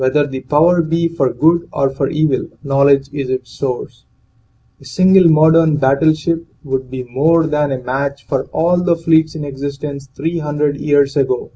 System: none